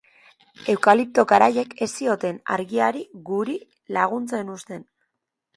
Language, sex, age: Basque, female, 19-29